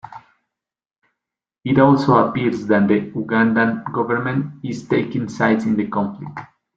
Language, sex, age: English, male, 40-49